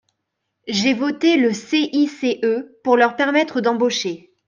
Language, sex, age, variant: French, male, 30-39, Français de métropole